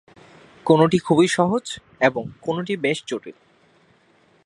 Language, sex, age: Bengali, male, 19-29